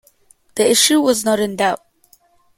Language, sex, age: English, male, under 19